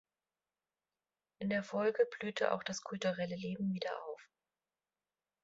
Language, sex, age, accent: German, female, 30-39, Deutschland Deutsch